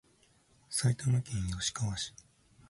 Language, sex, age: Japanese, male, 19-29